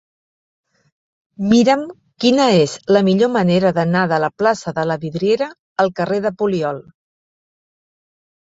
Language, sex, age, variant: Catalan, female, 40-49, Central